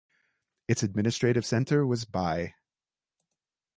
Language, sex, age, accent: English, male, 30-39, United States English